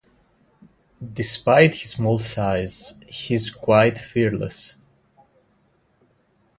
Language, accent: English, United States English